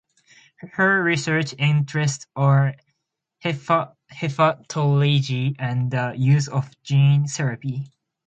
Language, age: English, 19-29